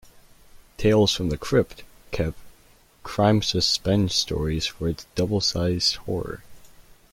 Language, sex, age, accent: English, male, under 19, United States English